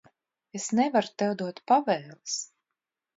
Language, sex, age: Latvian, female, 50-59